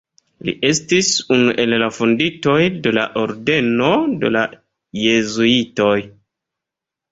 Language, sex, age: Esperanto, male, 30-39